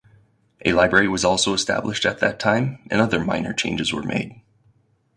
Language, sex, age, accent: English, male, 30-39, United States English